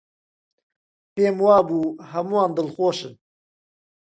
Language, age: Central Kurdish, 30-39